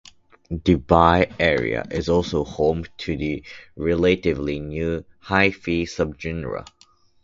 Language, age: English, 19-29